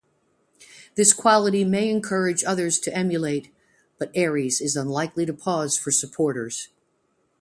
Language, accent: English, United States English